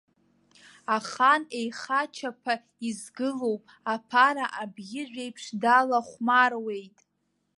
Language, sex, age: Abkhazian, female, under 19